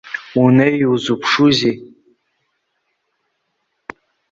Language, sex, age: Abkhazian, male, under 19